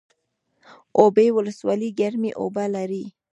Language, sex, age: Pashto, female, 19-29